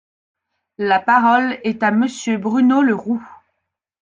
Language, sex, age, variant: French, female, 30-39, Français de métropole